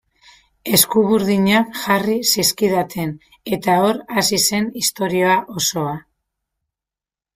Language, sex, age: Basque, female, 30-39